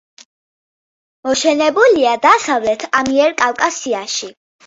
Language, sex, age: Georgian, female, 30-39